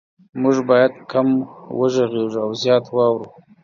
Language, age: Pashto, 30-39